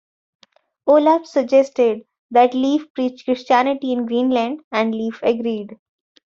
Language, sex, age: English, female, 19-29